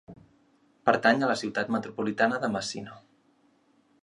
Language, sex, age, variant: Catalan, male, 30-39, Central